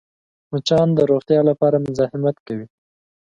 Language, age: Pashto, 19-29